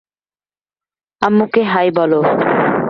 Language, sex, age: Bengali, female, 19-29